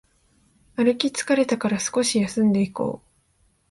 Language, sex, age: Japanese, female, 19-29